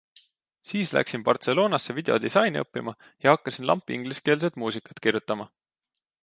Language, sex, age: Estonian, male, 19-29